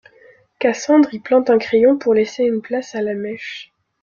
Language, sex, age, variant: French, female, 19-29, Français de métropole